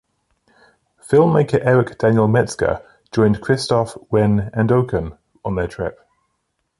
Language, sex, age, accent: English, male, 30-39, England English